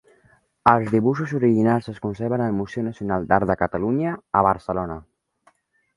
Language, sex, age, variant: Catalan, male, under 19, Central